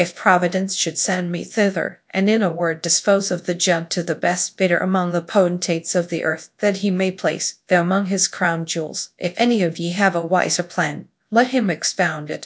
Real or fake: fake